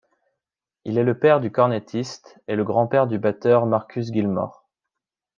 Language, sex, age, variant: French, male, 19-29, Français de métropole